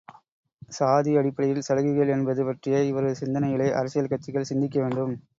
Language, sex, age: Tamil, male, 30-39